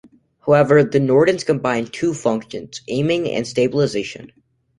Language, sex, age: English, male, under 19